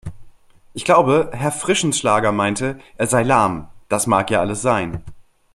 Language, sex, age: German, male, 19-29